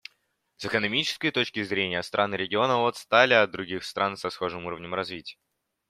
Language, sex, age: Russian, male, under 19